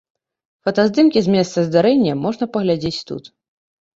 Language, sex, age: Belarusian, female, 30-39